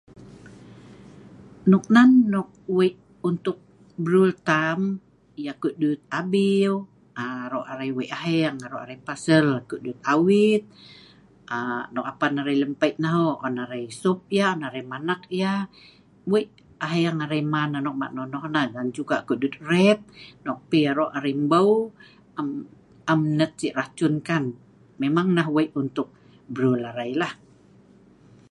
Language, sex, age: Sa'ban, female, 50-59